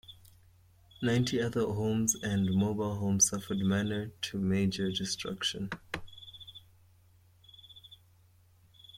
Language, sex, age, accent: English, male, 19-29, Southern African (South Africa, Zimbabwe, Namibia)